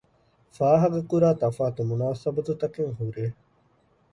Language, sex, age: Divehi, male, under 19